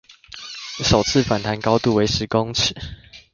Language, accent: Chinese, 出生地：桃園市